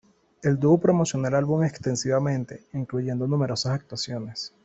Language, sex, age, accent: Spanish, male, 30-39, Caribe: Cuba, Venezuela, Puerto Rico, República Dominicana, Panamá, Colombia caribeña, México caribeño, Costa del golfo de México